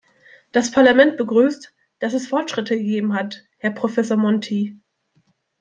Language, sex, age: German, female, 19-29